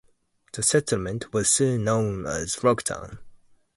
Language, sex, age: English, male, 19-29